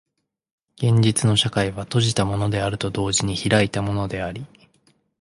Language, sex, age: Japanese, male, 19-29